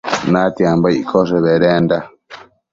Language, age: Matsés, 19-29